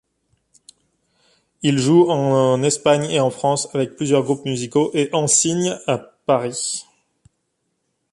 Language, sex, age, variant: French, male, 19-29, Français de métropole